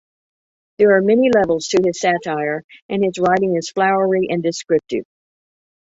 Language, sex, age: English, female, 70-79